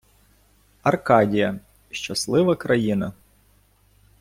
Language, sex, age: Ukrainian, male, 40-49